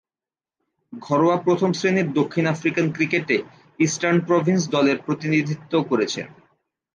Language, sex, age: Bengali, male, 19-29